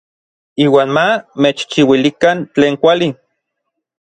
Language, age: Orizaba Nahuatl, 30-39